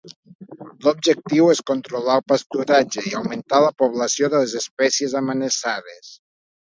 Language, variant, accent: Catalan, Nord-Occidental, nord-occidental